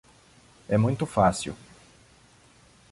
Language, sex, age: Portuguese, male, 19-29